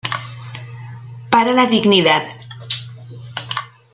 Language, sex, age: Spanish, female, 50-59